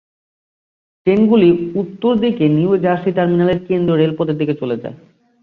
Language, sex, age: Bengali, male, 19-29